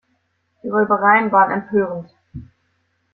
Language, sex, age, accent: German, female, under 19, Deutschland Deutsch